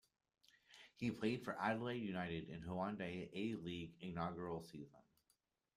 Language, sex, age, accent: English, male, 19-29, Canadian English